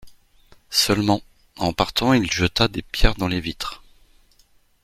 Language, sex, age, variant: French, male, 40-49, Français de métropole